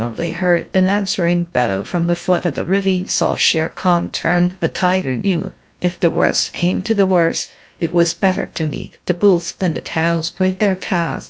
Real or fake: fake